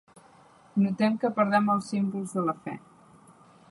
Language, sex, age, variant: Catalan, female, 30-39, Central